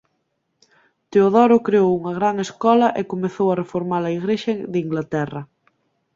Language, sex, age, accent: Galician, female, 19-29, Central (gheada)